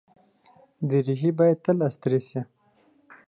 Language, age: Pashto, 19-29